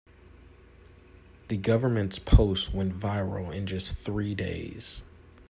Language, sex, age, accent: English, male, 19-29, United States English